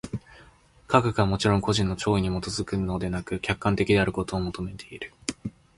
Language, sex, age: Japanese, male, 19-29